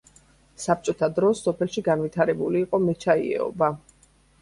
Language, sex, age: Georgian, female, 50-59